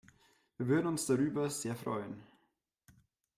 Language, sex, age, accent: German, male, 30-39, Deutschland Deutsch